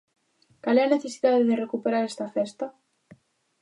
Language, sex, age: Galician, female, 19-29